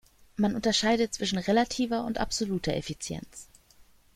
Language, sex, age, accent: German, female, 30-39, Deutschland Deutsch